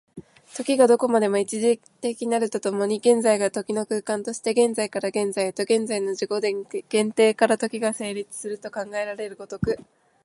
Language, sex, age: Japanese, female, 19-29